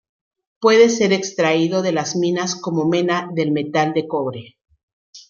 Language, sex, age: Spanish, female, 50-59